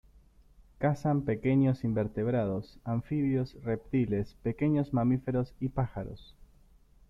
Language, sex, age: Spanish, male, 19-29